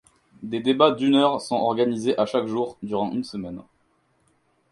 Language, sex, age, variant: French, male, 19-29, Français de métropole